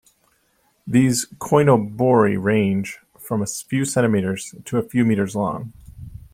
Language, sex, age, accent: English, male, 30-39, United States English